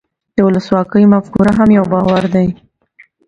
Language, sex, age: Pashto, female, 19-29